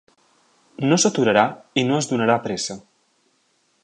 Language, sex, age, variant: Catalan, male, 19-29, Central